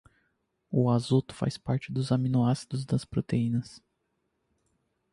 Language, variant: Portuguese, Portuguese (Brasil)